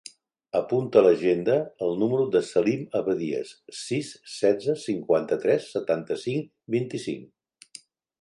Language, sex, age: Catalan, male, 60-69